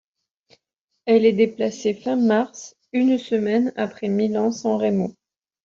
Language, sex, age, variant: French, female, 30-39, Français de métropole